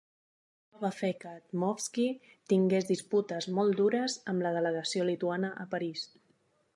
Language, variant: Catalan, Nord-Occidental